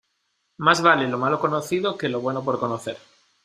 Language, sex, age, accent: Spanish, male, 19-29, España: Norte peninsular (Asturias, Castilla y León, Cantabria, País Vasco, Navarra, Aragón, La Rioja, Guadalajara, Cuenca)